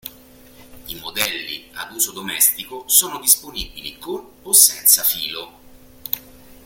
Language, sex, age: Italian, male, 40-49